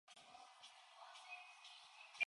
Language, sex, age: English, female, 19-29